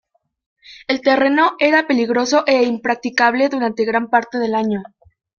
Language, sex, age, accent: Spanish, female, 19-29, México